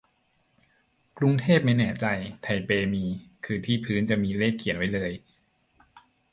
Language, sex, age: Thai, male, 40-49